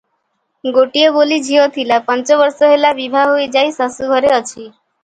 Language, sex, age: Odia, female, 19-29